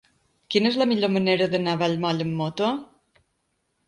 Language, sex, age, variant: Catalan, female, 50-59, Balear